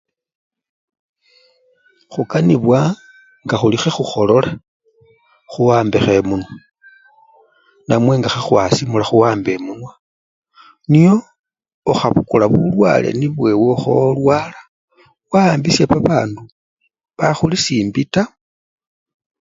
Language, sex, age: Luyia, male, 40-49